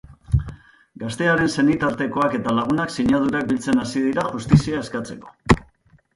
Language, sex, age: Basque, male, 50-59